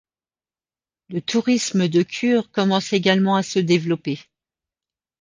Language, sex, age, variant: French, female, 50-59, Français de métropole